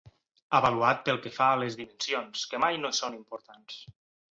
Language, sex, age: Catalan, male, 30-39